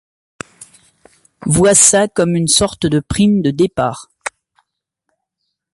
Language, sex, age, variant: French, male, 30-39, Français de métropole